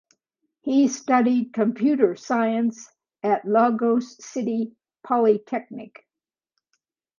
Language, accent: English, United States English